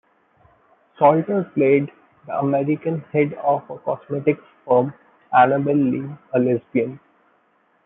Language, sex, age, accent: English, male, 19-29, India and South Asia (India, Pakistan, Sri Lanka)